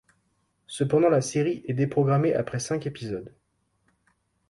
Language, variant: French, Français de métropole